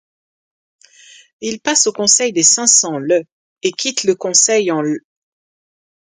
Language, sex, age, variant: French, female, 40-49, Français de métropole